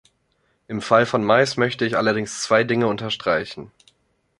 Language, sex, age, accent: German, male, 19-29, Deutschland Deutsch